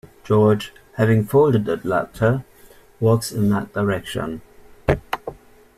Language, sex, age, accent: English, male, 40-49, England English